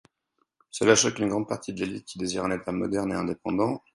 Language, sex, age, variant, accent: French, male, 30-39, Français d'Europe, Français de Suisse